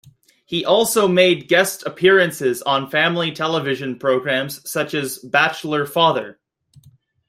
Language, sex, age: English, male, 19-29